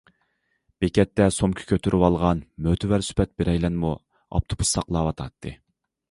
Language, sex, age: Uyghur, male, 30-39